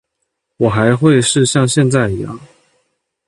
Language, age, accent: Chinese, 19-29, 出生地：江西省